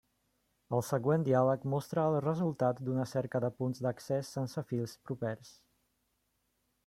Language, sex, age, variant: Catalan, male, 30-39, Central